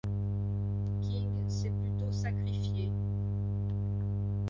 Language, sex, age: French, female, 60-69